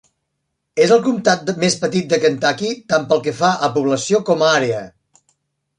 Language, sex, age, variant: Catalan, male, 60-69, Central